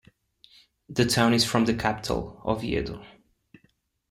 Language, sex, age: English, male, 30-39